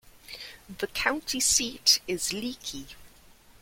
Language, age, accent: English, 19-29, England English